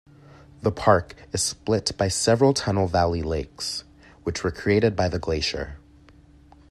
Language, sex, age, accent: English, male, 19-29, United States English